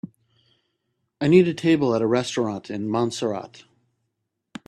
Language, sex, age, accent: English, male, 40-49, United States English